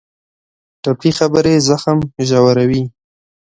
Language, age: Pashto, 19-29